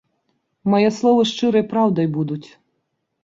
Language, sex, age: Belarusian, female, 30-39